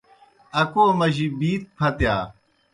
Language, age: Kohistani Shina, 60-69